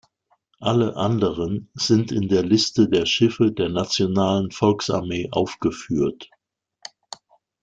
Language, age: German, 50-59